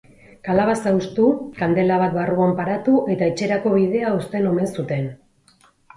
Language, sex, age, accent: Basque, female, 40-49, Erdialdekoa edo Nafarra (Gipuzkoa, Nafarroa)